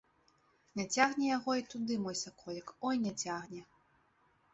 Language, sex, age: Belarusian, female, 19-29